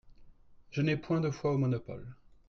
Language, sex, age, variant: French, male, 30-39, Français de métropole